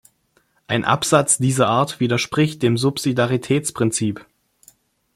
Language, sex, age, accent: German, male, 19-29, Deutschland Deutsch